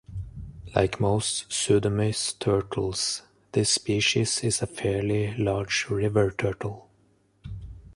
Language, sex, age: English, male, 30-39